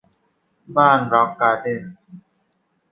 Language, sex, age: Thai, male, under 19